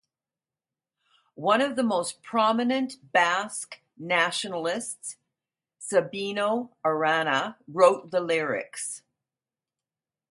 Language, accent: English, Canadian English